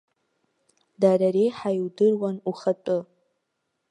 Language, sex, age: Abkhazian, female, 19-29